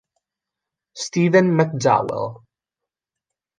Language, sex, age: Italian, male, 19-29